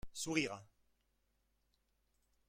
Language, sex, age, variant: French, male, 50-59, Français de métropole